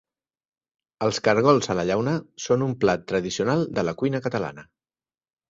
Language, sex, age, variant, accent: Catalan, male, 60-69, Central, Barcelonès